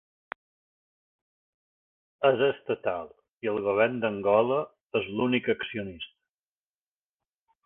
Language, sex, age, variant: Catalan, male, 50-59, Balear